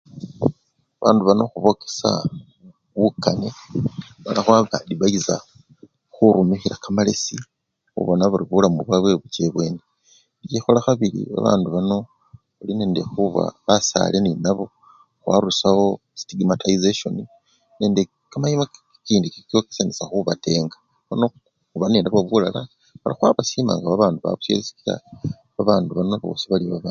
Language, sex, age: Luyia, male, 50-59